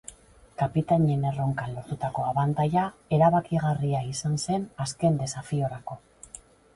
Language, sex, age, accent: Basque, female, 50-59, Mendebalekoa (Araba, Bizkaia, Gipuzkoako mendebaleko herri batzuk)